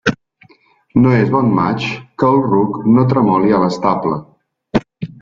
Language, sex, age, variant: Catalan, male, 50-59, Central